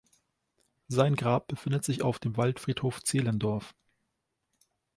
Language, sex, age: German, male, 19-29